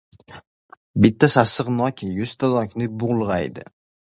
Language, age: Uzbek, 19-29